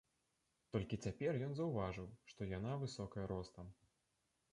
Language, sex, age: Belarusian, male, 19-29